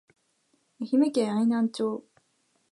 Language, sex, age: Japanese, female, 19-29